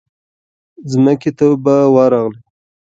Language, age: Pashto, 19-29